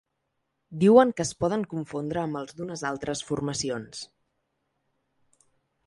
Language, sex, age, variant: Catalan, female, 19-29, Central